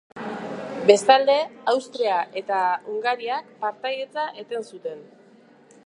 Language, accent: Basque, Mendebalekoa (Araba, Bizkaia, Gipuzkoako mendebaleko herri batzuk)